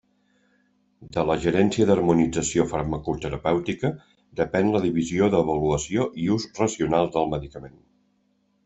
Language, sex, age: Catalan, male, 50-59